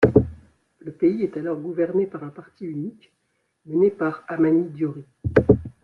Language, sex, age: French, female, 60-69